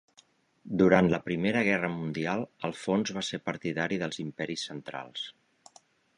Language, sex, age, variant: Catalan, male, 50-59, Central